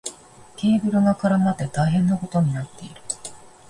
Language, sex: Japanese, female